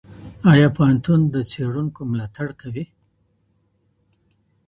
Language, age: Pashto, 60-69